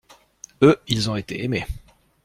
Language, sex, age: French, male, 40-49